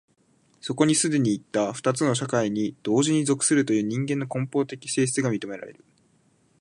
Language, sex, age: Japanese, male, 19-29